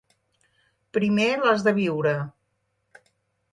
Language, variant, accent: Catalan, Central, central